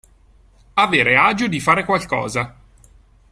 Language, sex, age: Italian, male, 30-39